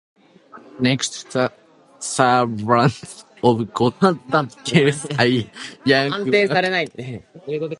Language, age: English, 19-29